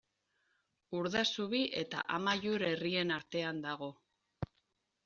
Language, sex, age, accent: Basque, female, 40-49, Mendebalekoa (Araba, Bizkaia, Gipuzkoako mendebaleko herri batzuk)